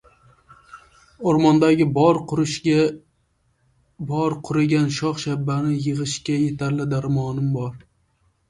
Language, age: Uzbek, 19-29